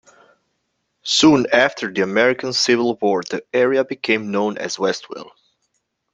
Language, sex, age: English, male, 19-29